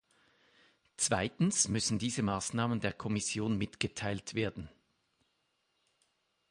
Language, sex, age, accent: German, male, 50-59, Schweizerdeutsch